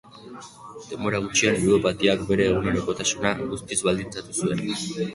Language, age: Basque, under 19